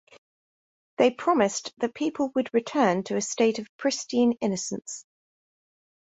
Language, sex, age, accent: English, female, 30-39, England English